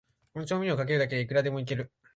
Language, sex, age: Japanese, male, 19-29